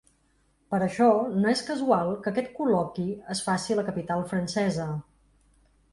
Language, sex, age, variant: Catalan, female, 40-49, Central